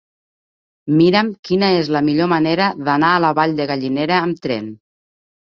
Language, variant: Catalan, Nord-Occidental